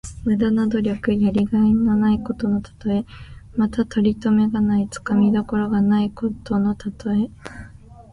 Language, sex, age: Japanese, female, 19-29